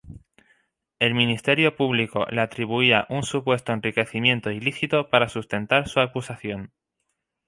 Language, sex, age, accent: Spanish, male, 19-29, España: Islas Canarias